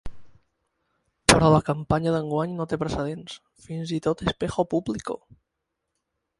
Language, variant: Catalan, Balear